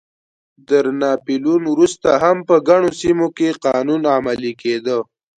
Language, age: Pashto, under 19